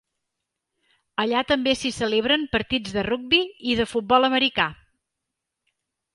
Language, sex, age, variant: Catalan, female, 50-59, Central